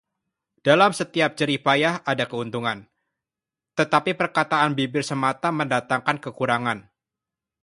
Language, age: Indonesian, 19-29